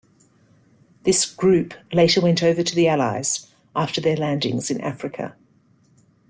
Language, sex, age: English, female, 50-59